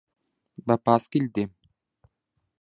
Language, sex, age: Central Kurdish, male, 19-29